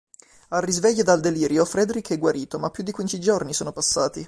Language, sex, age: Italian, male, 19-29